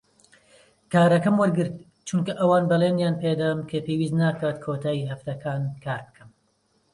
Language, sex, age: Central Kurdish, male, 30-39